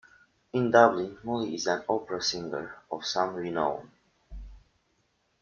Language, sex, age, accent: English, male, 19-29, United States English